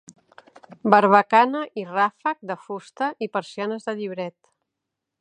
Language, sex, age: Catalan, female, 50-59